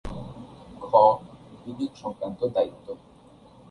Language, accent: Bengali, Bangladeshi